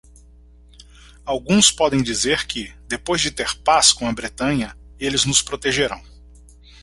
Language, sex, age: Portuguese, male, 40-49